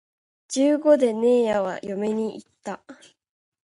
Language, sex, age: Japanese, female, under 19